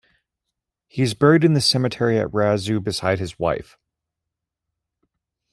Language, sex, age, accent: English, male, 40-49, United States English